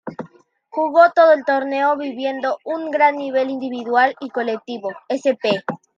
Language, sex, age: Spanish, female, 30-39